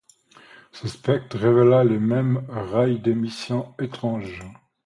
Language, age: French, 50-59